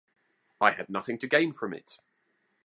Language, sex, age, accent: English, male, 40-49, England English